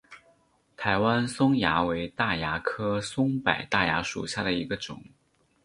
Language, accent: Chinese, 出生地：江西省